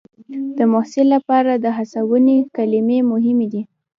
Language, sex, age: Pashto, female, under 19